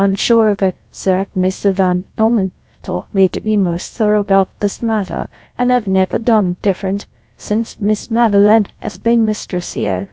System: TTS, GlowTTS